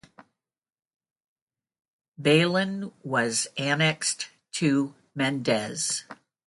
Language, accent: English, United States English